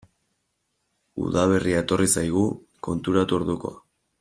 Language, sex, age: Basque, male, 19-29